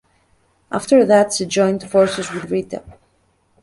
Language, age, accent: English, 30-39, United States English